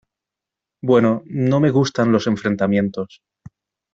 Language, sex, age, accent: Spanish, male, 30-39, España: Centro-Sur peninsular (Madrid, Toledo, Castilla-La Mancha)